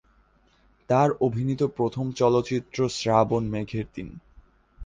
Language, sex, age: Bengali, male, under 19